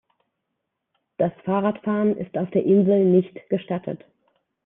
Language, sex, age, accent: German, female, 30-39, Deutschland Deutsch